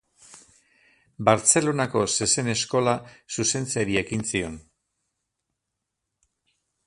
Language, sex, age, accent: Basque, male, 60-69, Erdialdekoa edo Nafarra (Gipuzkoa, Nafarroa)